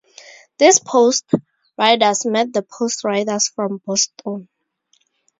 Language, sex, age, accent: English, female, 19-29, Southern African (South Africa, Zimbabwe, Namibia)